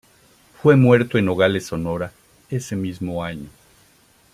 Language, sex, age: Spanish, male, 50-59